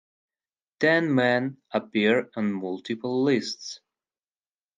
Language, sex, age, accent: English, male, 19-29, Russian